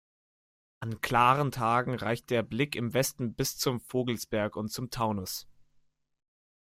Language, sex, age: German, male, under 19